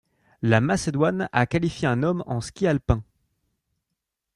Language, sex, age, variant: French, male, 19-29, Français de métropole